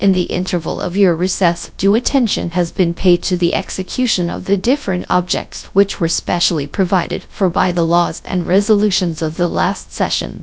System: TTS, GradTTS